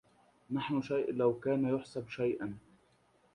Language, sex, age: Arabic, male, under 19